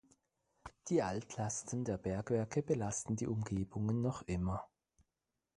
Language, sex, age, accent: German, male, 40-49, Schweizerdeutsch